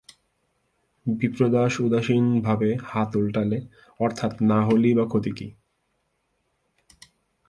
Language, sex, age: Bengali, male, 19-29